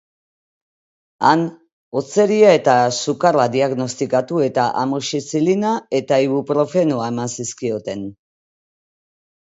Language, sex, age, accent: Basque, female, 50-59, Mendebalekoa (Araba, Bizkaia, Gipuzkoako mendebaleko herri batzuk)